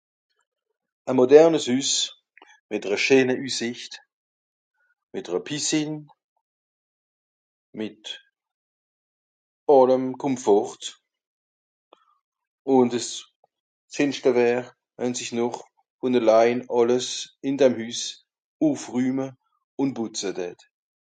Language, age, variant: Swiss German, 40-49, Nordniederàlemmànisch (Rishoffe, Zàwere, Bùsswìller, Hawenau, Brüemt, Stroossbùri, Molse, Dàmbàch, Schlettstàtt, Pfàlzbùri usw.)